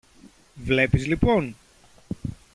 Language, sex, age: Greek, male, 30-39